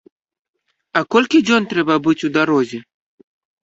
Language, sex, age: Belarusian, male, 30-39